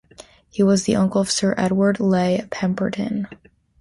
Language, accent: English, United States English